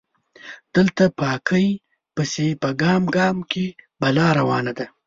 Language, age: Pashto, 30-39